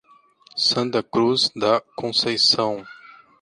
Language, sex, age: Portuguese, male, 30-39